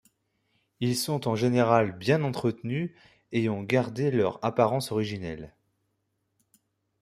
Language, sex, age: French, male, 30-39